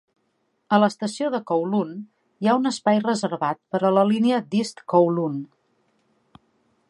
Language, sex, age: Catalan, female, 40-49